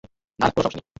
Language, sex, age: Bengali, male, 19-29